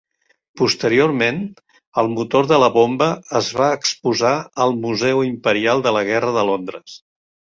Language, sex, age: Catalan, male, 60-69